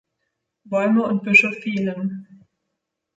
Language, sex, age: German, female, 19-29